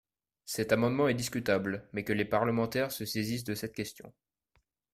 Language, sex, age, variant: French, male, 19-29, Français de métropole